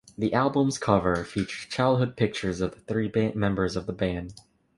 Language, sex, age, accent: English, male, 19-29, United States English